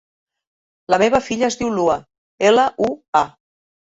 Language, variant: Catalan, Central